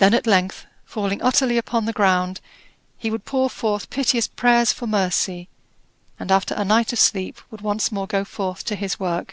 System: none